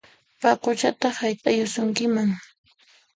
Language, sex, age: Puno Quechua, female, 19-29